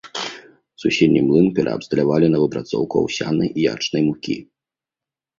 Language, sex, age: Belarusian, male, 19-29